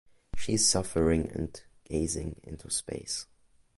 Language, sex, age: English, male, under 19